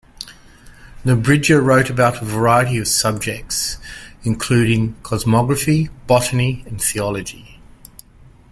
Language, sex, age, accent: English, male, 50-59, Australian English